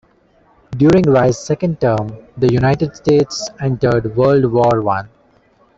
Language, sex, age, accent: English, male, 19-29, India and South Asia (India, Pakistan, Sri Lanka)